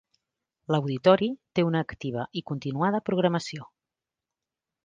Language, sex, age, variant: Catalan, female, 40-49, Central